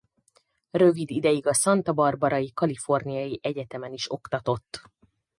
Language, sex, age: Hungarian, female, 40-49